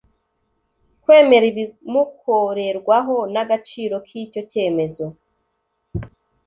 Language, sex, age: Kinyarwanda, female, 19-29